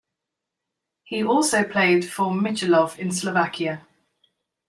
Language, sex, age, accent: English, female, 40-49, England English